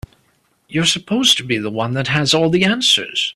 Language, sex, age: English, male, 19-29